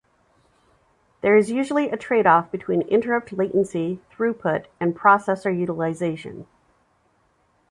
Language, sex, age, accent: English, female, 50-59, United States English